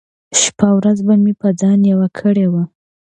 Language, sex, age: Pashto, female, 19-29